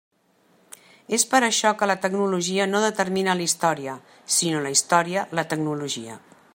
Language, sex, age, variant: Catalan, female, 60-69, Central